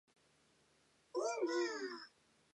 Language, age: Japanese, 19-29